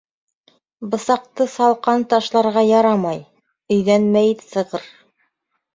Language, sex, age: Bashkir, female, 30-39